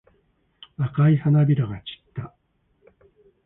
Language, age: Japanese, 60-69